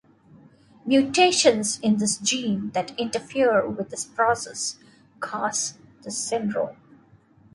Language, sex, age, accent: English, female, 40-49, India and South Asia (India, Pakistan, Sri Lanka)